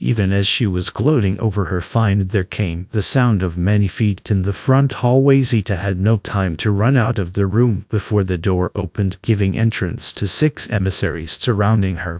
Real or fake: fake